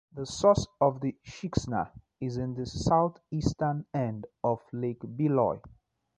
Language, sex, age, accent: English, male, 19-29, Southern African (South Africa, Zimbabwe, Namibia)